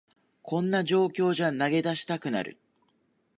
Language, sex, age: Japanese, male, 19-29